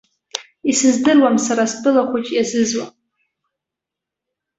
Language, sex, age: Abkhazian, female, under 19